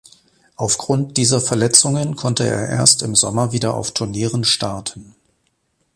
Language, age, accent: German, 40-49, Deutschland Deutsch